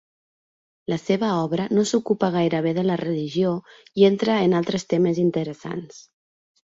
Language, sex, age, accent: Catalan, female, 19-29, central; nord-occidental